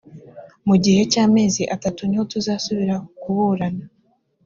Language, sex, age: Kinyarwanda, female, under 19